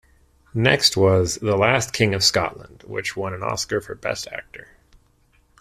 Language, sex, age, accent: English, male, 30-39, United States English